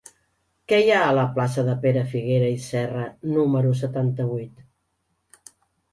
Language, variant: Catalan, Central